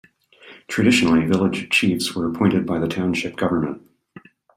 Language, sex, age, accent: English, male, 50-59, United States English